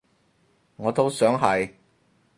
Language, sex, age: Cantonese, male, 30-39